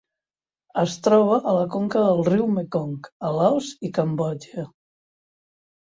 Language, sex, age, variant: Catalan, female, 60-69, Central